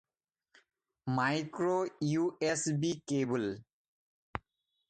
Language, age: Assamese, 40-49